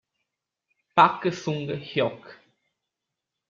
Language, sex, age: Italian, male, 19-29